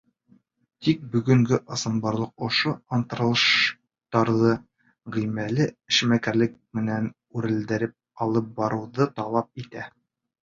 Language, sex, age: Bashkir, male, 19-29